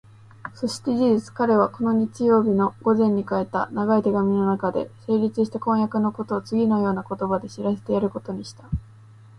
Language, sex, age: Japanese, female, 19-29